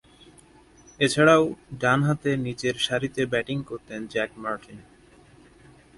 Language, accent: Bengali, Standard Bengali